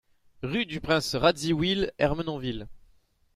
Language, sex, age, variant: French, male, 30-39, Français de métropole